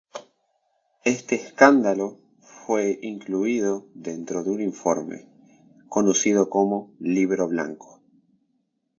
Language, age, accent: Spanish, 19-29, Rioplatense: Argentina, Uruguay, este de Bolivia, Paraguay